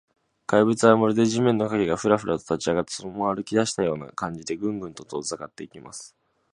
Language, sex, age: Japanese, male, 19-29